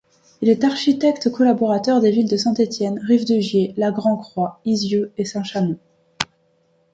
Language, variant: French, Français de métropole